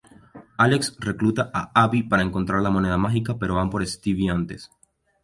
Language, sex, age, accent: Spanish, male, 19-29, España: Islas Canarias